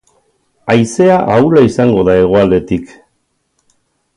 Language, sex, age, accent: Basque, male, 60-69, Mendebalekoa (Araba, Bizkaia, Gipuzkoako mendebaleko herri batzuk)